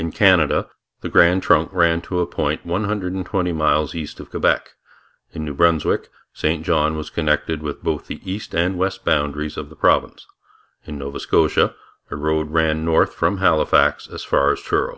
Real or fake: real